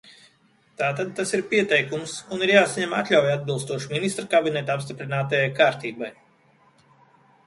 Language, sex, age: Latvian, male, 30-39